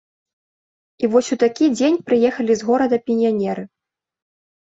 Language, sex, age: Belarusian, female, 19-29